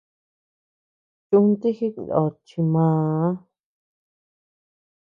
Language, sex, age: Tepeuxila Cuicatec, female, 19-29